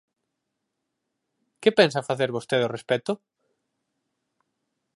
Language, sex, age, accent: Galician, male, 19-29, Central (gheada)